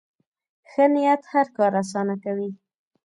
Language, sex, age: Pashto, female, 19-29